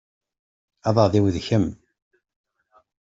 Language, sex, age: Kabyle, male, 50-59